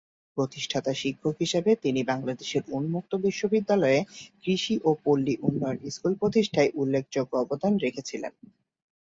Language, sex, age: Bengali, male, 19-29